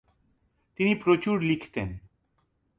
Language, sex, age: Bengali, male, 30-39